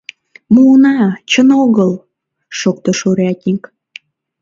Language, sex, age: Mari, female, under 19